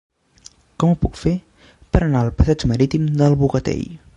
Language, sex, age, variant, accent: Catalan, male, under 19, Central, central